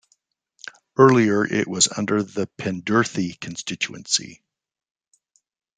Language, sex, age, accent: English, male, 50-59, United States English